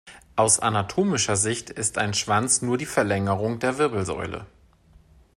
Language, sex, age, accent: German, male, 30-39, Deutschland Deutsch